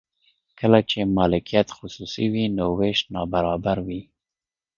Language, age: Pashto, 30-39